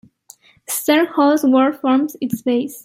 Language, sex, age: English, female, 30-39